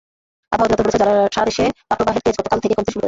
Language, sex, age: Bengali, female, 19-29